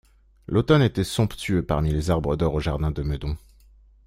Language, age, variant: French, 19-29, Français de métropole